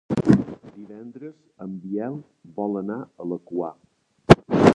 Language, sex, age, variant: Catalan, male, 60-69, Balear